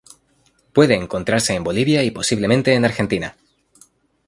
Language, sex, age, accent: Spanish, male, 19-29, España: Centro-Sur peninsular (Madrid, Toledo, Castilla-La Mancha)